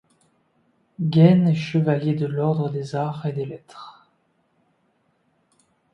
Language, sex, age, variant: French, male, 19-29, Français de métropole